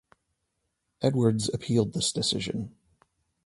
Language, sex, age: English, male, 40-49